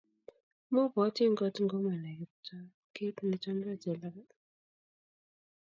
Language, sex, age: Kalenjin, female, 19-29